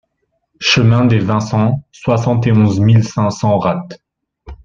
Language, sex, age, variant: French, male, 19-29, Français de métropole